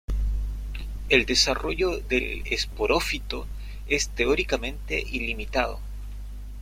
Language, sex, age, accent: Spanish, male, 30-39, Chileno: Chile, Cuyo